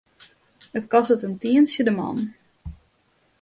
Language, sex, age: Western Frisian, female, 19-29